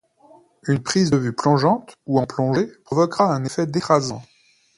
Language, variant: French, Français de métropole